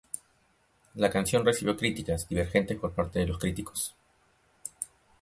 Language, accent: Spanish, Peru